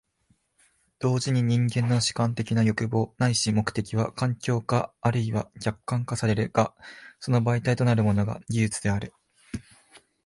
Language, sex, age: Japanese, male, 19-29